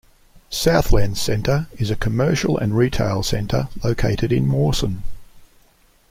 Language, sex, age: English, male, 60-69